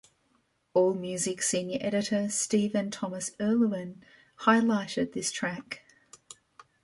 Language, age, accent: English, 50-59, Australian English